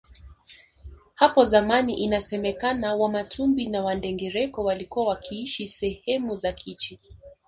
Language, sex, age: Swahili, female, 19-29